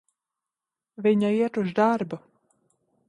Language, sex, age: Latvian, female, 30-39